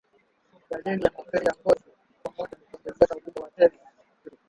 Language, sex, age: Swahili, male, 19-29